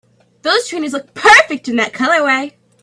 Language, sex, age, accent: English, female, under 19, United States English